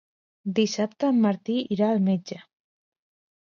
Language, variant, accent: Catalan, Central, central